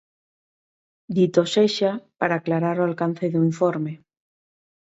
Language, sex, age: Galician, female, 40-49